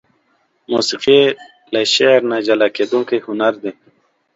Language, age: Pashto, 30-39